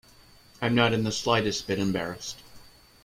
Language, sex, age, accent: English, male, 40-49, United States English